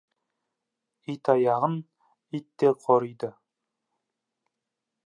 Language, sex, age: Kazakh, male, 19-29